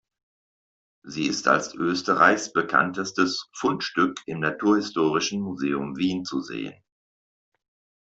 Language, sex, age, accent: German, male, 50-59, Deutschland Deutsch